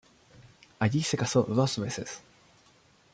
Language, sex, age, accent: Spanish, male, 19-29, Chileno: Chile, Cuyo